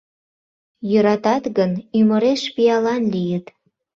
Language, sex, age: Mari, female, 19-29